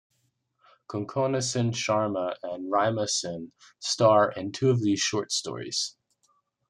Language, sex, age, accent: English, male, 30-39, United States English